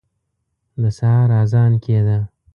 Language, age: Pashto, 19-29